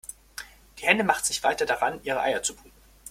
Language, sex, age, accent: German, male, 19-29, Deutschland Deutsch